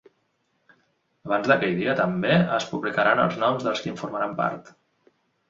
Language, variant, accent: Catalan, Central, central